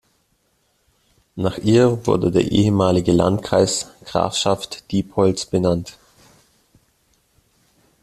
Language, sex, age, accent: German, male, 19-29, Deutschland Deutsch